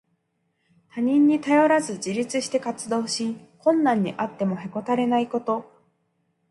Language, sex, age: Japanese, female, 30-39